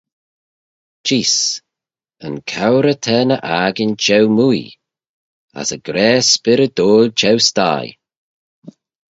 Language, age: Manx, 40-49